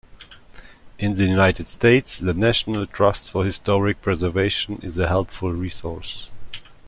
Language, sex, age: English, male, 30-39